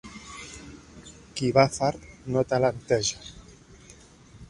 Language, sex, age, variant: Catalan, male, 40-49, Central